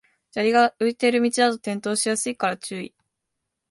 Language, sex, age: Japanese, female, under 19